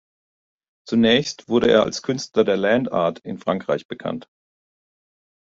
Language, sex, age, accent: German, male, 40-49, Deutschland Deutsch